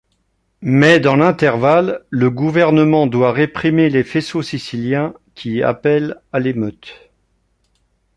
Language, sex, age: French, male, 50-59